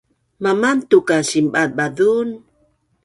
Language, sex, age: Bunun, female, 60-69